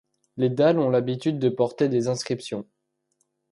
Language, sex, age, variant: French, male, under 19, Français de métropole